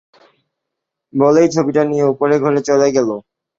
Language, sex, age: Bengali, male, 19-29